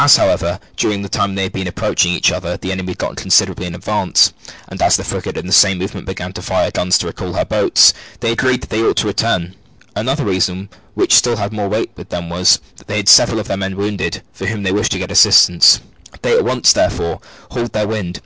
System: none